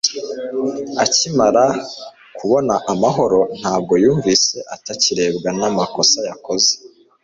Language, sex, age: Kinyarwanda, male, 19-29